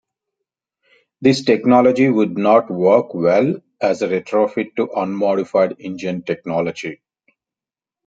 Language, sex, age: English, male, 30-39